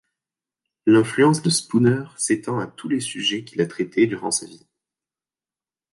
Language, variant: French, Français de métropole